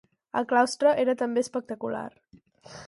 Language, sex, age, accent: Catalan, female, under 19, gironí